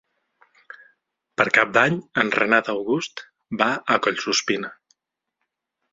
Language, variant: Catalan, Central